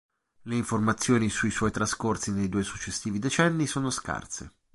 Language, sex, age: Italian, male, 30-39